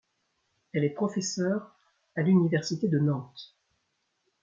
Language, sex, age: French, female, 60-69